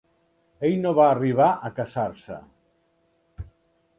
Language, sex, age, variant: Catalan, male, 50-59, Central